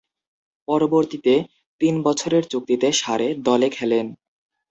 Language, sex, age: Bengali, male, 19-29